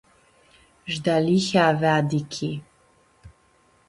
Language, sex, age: Aromanian, female, 30-39